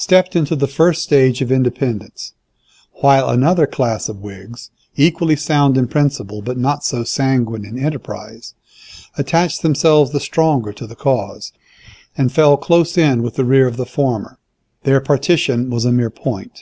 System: none